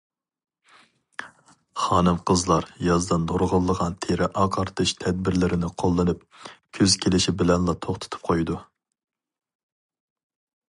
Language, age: Uyghur, 19-29